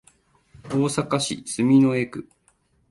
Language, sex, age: Japanese, male, 40-49